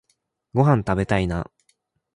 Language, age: Japanese, 19-29